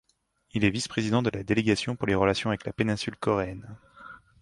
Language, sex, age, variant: French, male, 30-39, Français de métropole